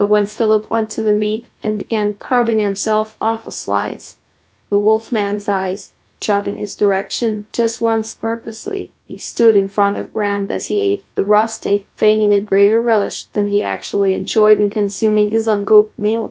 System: TTS, GlowTTS